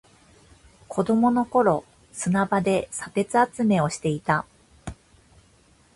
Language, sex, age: Japanese, female, 30-39